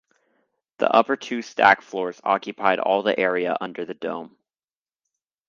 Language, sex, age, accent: English, male, 19-29, United States English